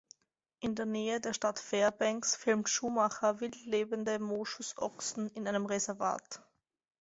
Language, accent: German, Österreichisches Deutsch